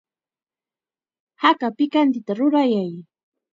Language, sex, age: Chiquián Ancash Quechua, female, 19-29